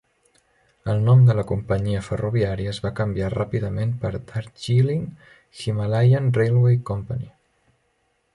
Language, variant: Catalan, Central